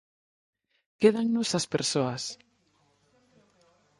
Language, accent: Galician, Normativo (estándar)